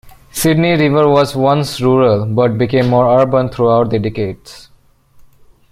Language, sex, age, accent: English, male, 19-29, India and South Asia (India, Pakistan, Sri Lanka)